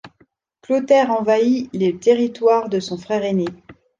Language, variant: French, Français de métropole